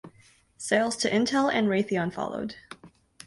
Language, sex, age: English, female, under 19